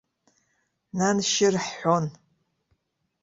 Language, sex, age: Abkhazian, female, 60-69